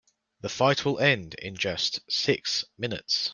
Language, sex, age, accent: English, male, 19-29, Australian English